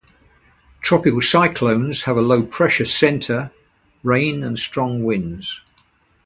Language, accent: English, England English